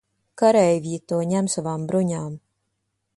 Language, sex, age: Latvian, female, 30-39